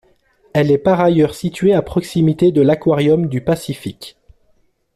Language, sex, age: French, male, 40-49